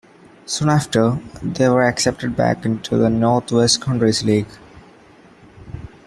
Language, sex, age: English, male, 19-29